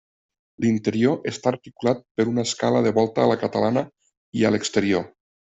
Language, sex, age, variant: Catalan, male, 40-49, Nord-Occidental